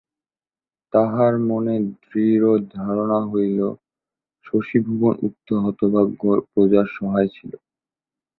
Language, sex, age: Bengali, male, 19-29